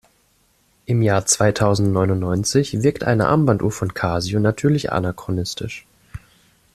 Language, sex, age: German, male, 19-29